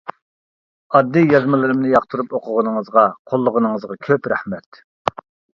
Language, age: Uyghur, 30-39